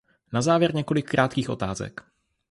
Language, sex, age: Czech, male, 19-29